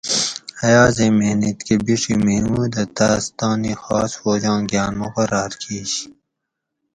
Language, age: Gawri, 19-29